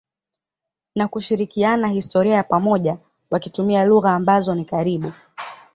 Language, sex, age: Swahili, female, 19-29